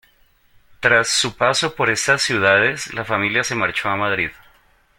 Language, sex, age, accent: Spanish, male, 40-49, Andino-Pacífico: Colombia, Perú, Ecuador, oeste de Bolivia y Venezuela andina